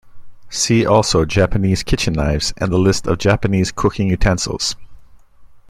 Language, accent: English, United States English